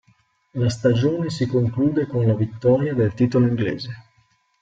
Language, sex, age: Italian, male, 40-49